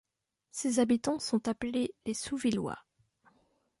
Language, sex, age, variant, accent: French, female, 19-29, Français d'Europe, Français de Suisse